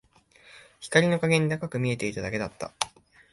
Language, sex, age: Japanese, male, 19-29